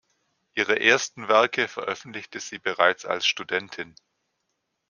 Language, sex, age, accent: German, male, 40-49, Deutschland Deutsch